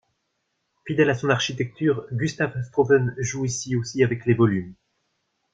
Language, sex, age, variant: French, male, 19-29, Français de métropole